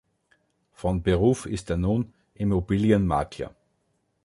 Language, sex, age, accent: German, male, 30-39, Österreichisches Deutsch